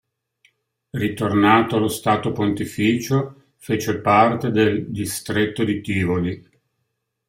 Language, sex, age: Italian, male, 60-69